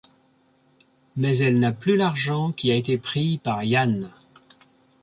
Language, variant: French, Français de métropole